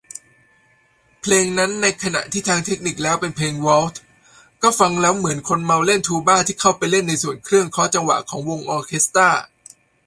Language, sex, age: Thai, male, 30-39